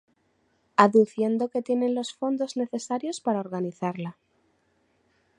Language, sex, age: Spanish, female, 19-29